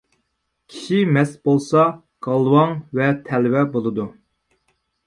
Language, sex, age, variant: Uyghur, male, 80-89, ئۇيغۇر تىلى